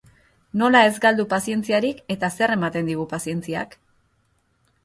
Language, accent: Basque, Erdialdekoa edo Nafarra (Gipuzkoa, Nafarroa)